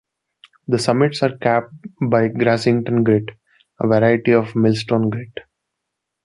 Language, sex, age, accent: English, male, 19-29, India and South Asia (India, Pakistan, Sri Lanka)